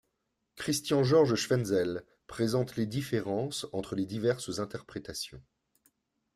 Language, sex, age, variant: French, male, 40-49, Français de métropole